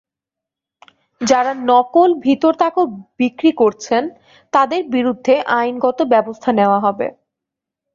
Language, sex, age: Bengali, female, 19-29